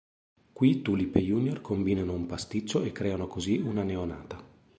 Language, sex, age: Italian, male, 40-49